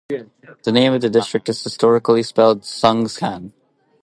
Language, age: English, 19-29